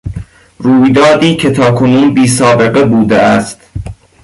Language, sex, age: Persian, male, under 19